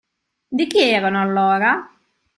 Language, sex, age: Italian, female, 30-39